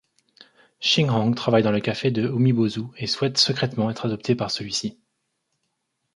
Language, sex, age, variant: French, male, 30-39, Français de métropole